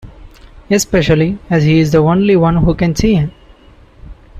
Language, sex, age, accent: English, male, 19-29, India and South Asia (India, Pakistan, Sri Lanka)